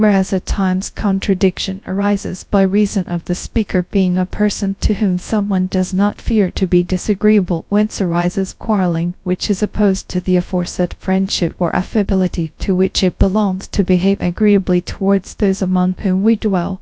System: TTS, GradTTS